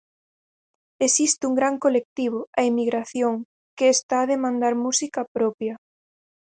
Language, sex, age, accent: Galician, female, 19-29, Central (gheada)